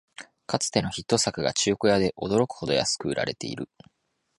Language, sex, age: Japanese, male, 19-29